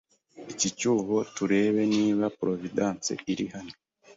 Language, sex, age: Kinyarwanda, male, 19-29